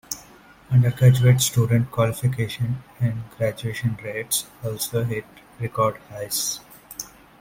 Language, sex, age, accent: English, male, 19-29, India and South Asia (India, Pakistan, Sri Lanka)